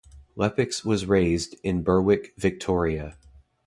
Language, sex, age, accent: English, male, 30-39, United States English